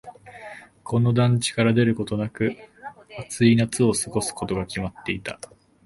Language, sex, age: Japanese, male, 19-29